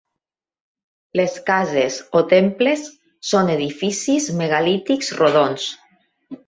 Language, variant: Catalan, Nord-Occidental